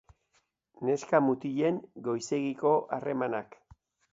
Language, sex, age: Basque, male, 60-69